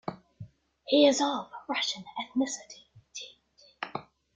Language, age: English, 90+